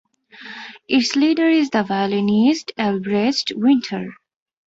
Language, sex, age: English, female, 19-29